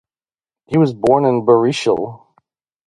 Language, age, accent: English, 19-29, United States English; midwest